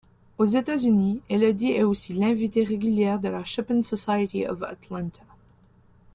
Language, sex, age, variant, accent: French, female, under 19, Français d'Amérique du Nord, Français du Canada